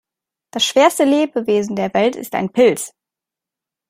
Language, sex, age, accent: German, female, 19-29, Deutschland Deutsch